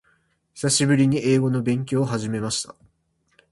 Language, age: Japanese, 19-29